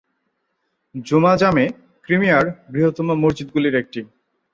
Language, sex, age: Bengali, male, 19-29